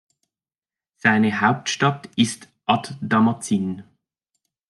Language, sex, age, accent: German, male, 30-39, Schweizerdeutsch